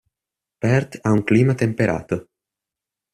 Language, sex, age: Italian, male, 19-29